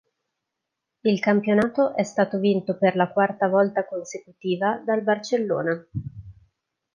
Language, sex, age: Italian, female, 19-29